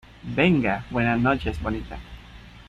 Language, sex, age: Spanish, male, 30-39